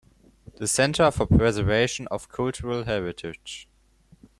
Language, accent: German, Deutschland Deutsch